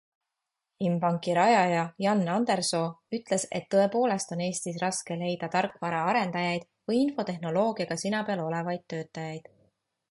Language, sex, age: Estonian, female, 30-39